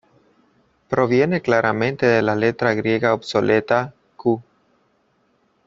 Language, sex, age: Spanish, male, 19-29